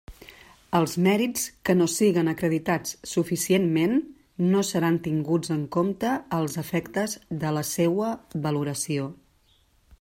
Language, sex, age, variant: Catalan, female, 40-49, Central